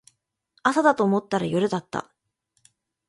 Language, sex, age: Japanese, female, 19-29